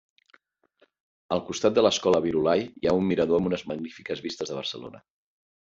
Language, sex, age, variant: Catalan, male, 50-59, Central